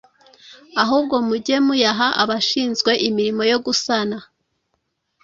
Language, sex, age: Kinyarwanda, female, 19-29